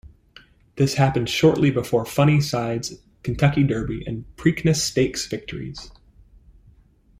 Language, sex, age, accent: English, male, 19-29, United States English